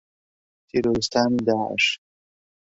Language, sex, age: Central Kurdish, male, 30-39